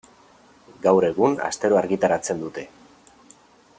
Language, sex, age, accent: Basque, male, 30-39, Erdialdekoa edo Nafarra (Gipuzkoa, Nafarroa)